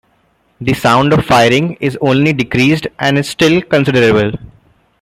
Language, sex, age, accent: English, male, 19-29, India and South Asia (India, Pakistan, Sri Lanka)